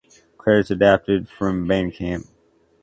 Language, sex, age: English, male, 30-39